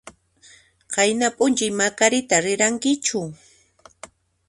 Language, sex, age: Puno Quechua, female, 40-49